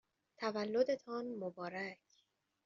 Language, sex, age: Persian, female, 19-29